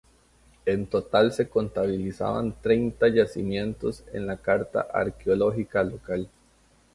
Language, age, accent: Spanish, 30-39, América central